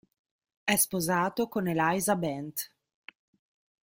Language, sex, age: Italian, female, 30-39